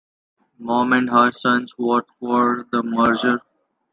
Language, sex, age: English, male, 19-29